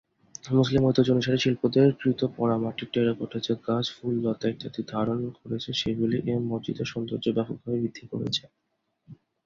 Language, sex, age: Bengali, male, 19-29